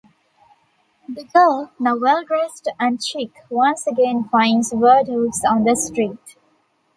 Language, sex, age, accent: English, female, 19-29, India and South Asia (India, Pakistan, Sri Lanka)